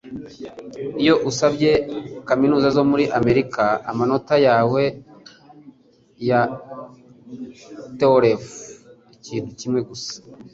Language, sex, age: Kinyarwanda, male, 40-49